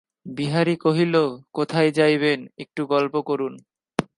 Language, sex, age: Bengali, male, 19-29